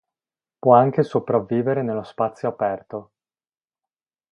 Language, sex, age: Italian, male, 19-29